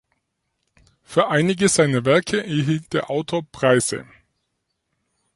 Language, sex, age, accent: German, male, 40-49, Deutschland Deutsch